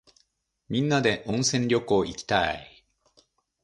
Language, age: Japanese, 50-59